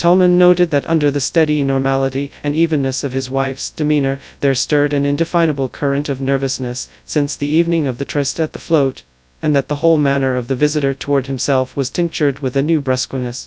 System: TTS, FastPitch